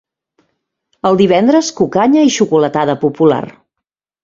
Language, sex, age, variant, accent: Catalan, female, 40-49, Central, Català central